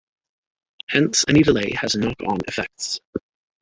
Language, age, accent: English, 30-39, Canadian English